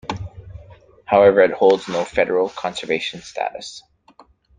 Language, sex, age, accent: English, male, 30-39, Canadian English